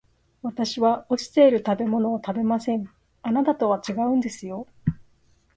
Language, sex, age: Japanese, female, 30-39